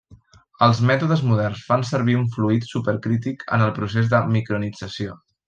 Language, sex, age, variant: Catalan, male, 30-39, Central